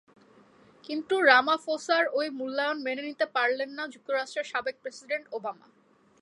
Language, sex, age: Bengali, female, 19-29